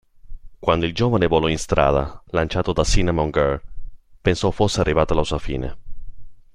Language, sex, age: Italian, male, 19-29